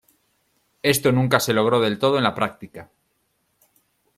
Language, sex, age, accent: Spanish, male, 40-49, España: Norte peninsular (Asturias, Castilla y León, Cantabria, País Vasco, Navarra, Aragón, La Rioja, Guadalajara, Cuenca)